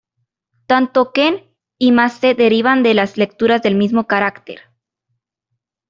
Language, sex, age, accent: Spanish, female, under 19, América central